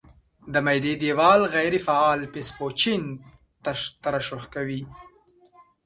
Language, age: Pashto, 19-29